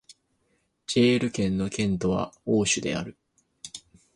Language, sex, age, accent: Japanese, male, 19-29, 標準語